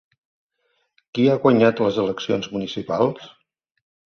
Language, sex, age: Catalan, male, 60-69